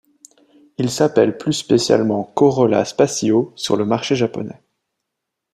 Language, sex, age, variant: French, male, 19-29, Français de métropole